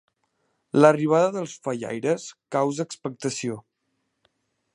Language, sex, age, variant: Catalan, male, under 19, Central